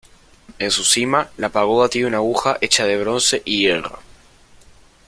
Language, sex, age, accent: Spanish, male, under 19, Rioplatense: Argentina, Uruguay, este de Bolivia, Paraguay